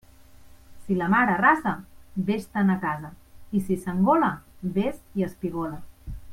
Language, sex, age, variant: Catalan, female, 30-39, Central